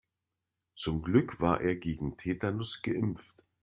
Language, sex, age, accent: German, male, 50-59, Deutschland Deutsch